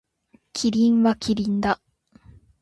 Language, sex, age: Japanese, female, 19-29